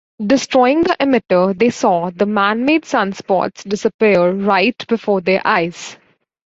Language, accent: English, Canadian English